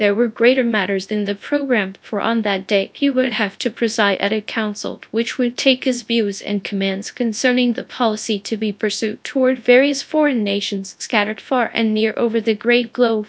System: TTS, GradTTS